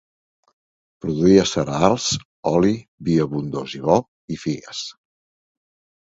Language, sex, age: Catalan, male, 50-59